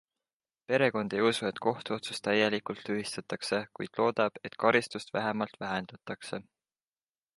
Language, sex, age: Estonian, male, 19-29